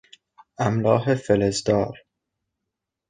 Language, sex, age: Persian, male, under 19